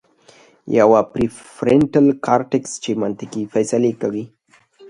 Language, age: Pashto, 19-29